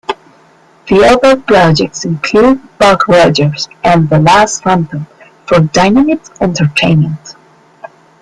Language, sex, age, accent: English, female, 19-29, United States English